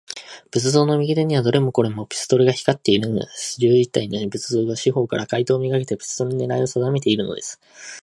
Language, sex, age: Japanese, male, 19-29